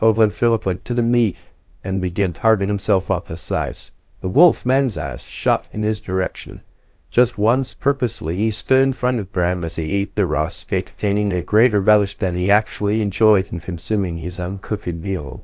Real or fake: fake